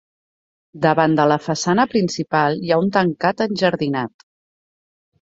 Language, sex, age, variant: Catalan, female, 40-49, Central